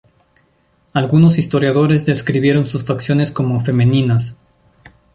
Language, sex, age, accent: Spanish, male, 19-29, Andino-Pacífico: Colombia, Perú, Ecuador, oeste de Bolivia y Venezuela andina